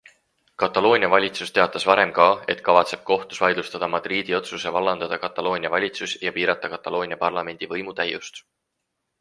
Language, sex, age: Estonian, male, 19-29